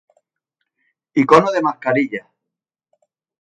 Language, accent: Spanish, España: Sur peninsular (Andalucia, Extremadura, Murcia)